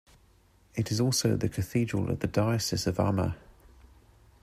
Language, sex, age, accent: English, male, 30-39, England English